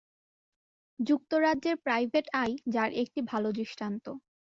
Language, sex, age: Bengali, female, under 19